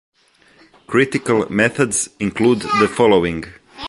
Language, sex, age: English, male, 30-39